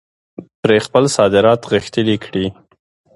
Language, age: Pashto, 30-39